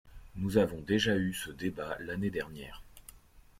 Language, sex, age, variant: French, male, 30-39, Français de métropole